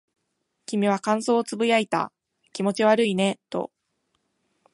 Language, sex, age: Japanese, female, 19-29